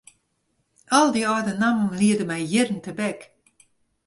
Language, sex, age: Western Frisian, female, 60-69